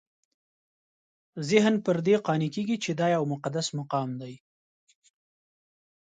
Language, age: Pashto, 30-39